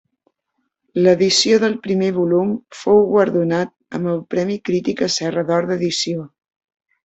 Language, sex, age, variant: Catalan, female, 50-59, Central